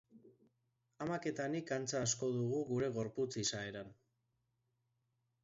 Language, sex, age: Basque, male, 40-49